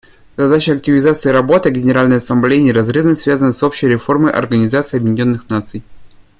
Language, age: Russian, 19-29